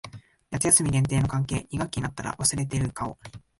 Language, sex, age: Japanese, male, 19-29